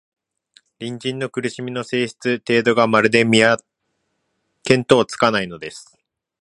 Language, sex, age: Japanese, male, 19-29